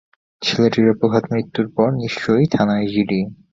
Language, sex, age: Bengali, male, 19-29